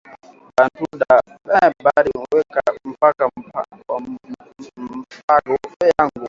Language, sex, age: Swahili, male, 19-29